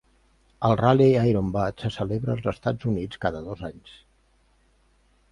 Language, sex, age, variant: Catalan, male, 50-59, Central